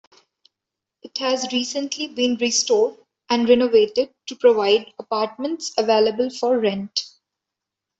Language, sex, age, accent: English, female, 19-29, India and South Asia (India, Pakistan, Sri Lanka)